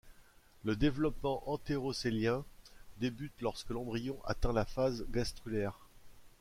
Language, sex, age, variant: French, male, 40-49, Français de métropole